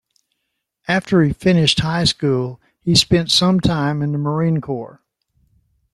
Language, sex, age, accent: English, male, 90+, United States English